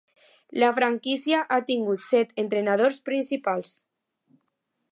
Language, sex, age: Catalan, female, under 19